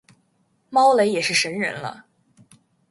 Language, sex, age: Chinese, female, 19-29